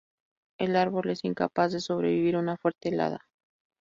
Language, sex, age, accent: Spanish, female, 30-39, México